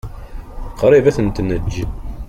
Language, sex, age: Kabyle, male, 40-49